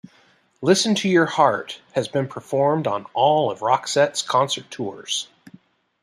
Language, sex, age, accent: English, male, 30-39, United States English